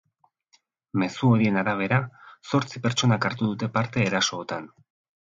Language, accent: Basque, Erdialdekoa edo Nafarra (Gipuzkoa, Nafarroa)